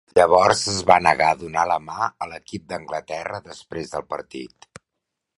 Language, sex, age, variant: Catalan, male, 40-49, Central